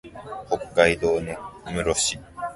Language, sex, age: Japanese, male, 19-29